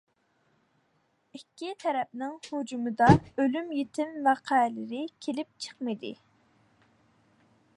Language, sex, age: Uyghur, female, under 19